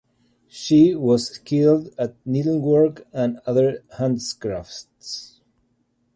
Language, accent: English, United States English